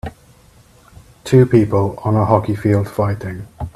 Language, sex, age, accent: English, male, 30-39, Welsh English